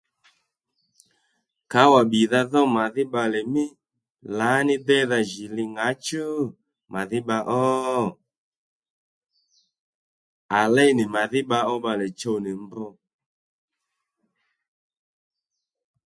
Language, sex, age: Lendu, male, 30-39